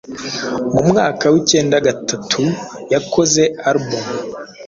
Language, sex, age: Kinyarwanda, male, 19-29